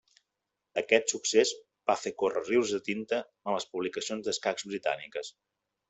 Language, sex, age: Catalan, male, 40-49